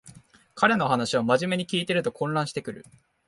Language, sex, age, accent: Japanese, male, 19-29, 標準語